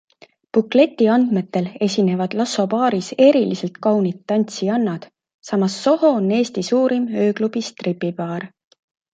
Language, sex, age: Estonian, female, 30-39